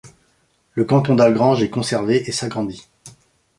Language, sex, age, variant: French, male, 30-39, Français de métropole